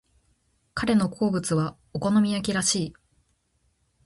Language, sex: Japanese, female